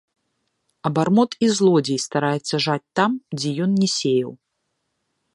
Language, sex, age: Belarusian, female, 30-39